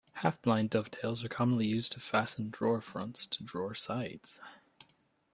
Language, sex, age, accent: English, male, 19-29, Irish English